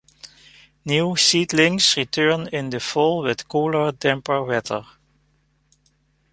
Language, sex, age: English, male, 50-59